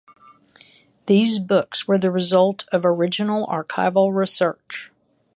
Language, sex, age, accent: English, female, 60-69, United States English